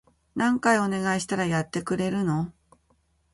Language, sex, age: Japanese, female, 50-59